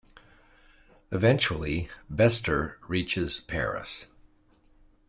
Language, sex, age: English, male, 60-69